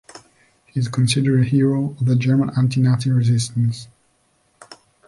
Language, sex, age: English, male, 30-39